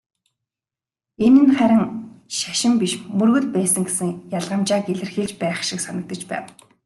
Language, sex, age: Mongolian, female, 19-29